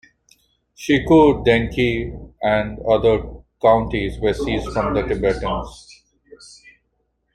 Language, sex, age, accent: English, male, 30-39, India and South Asia (India, Pakistan, Sri Lanka)